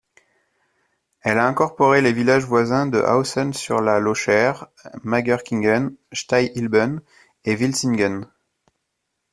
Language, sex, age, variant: French, male, 30-39, Français de métropole